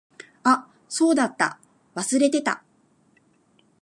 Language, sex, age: Japanese, female, 50-59